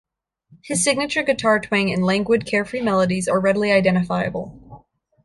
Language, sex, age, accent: English, female, 19-29, United States English